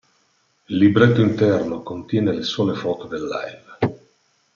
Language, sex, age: Italian, male, 50-59